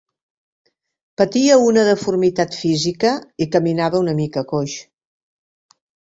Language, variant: Catalan, Septentrional